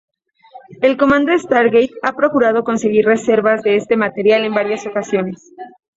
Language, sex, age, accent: Spanish, female, 19-29, México